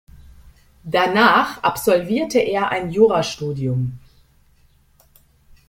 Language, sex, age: German, female, 50-59